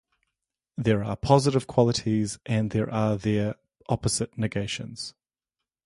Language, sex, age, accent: English, male, 40-49, New Zealand English